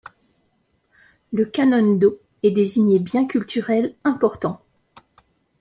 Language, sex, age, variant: French, male, 40-49, Français de métropole